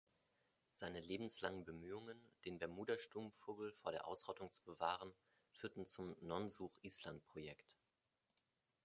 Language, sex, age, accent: German, male, 30-39, Deutschland Deutsch